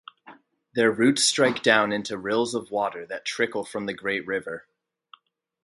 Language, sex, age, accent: English, male, 19-29, United States English